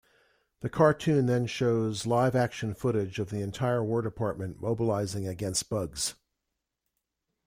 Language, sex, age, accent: English, male, 70-79, United States English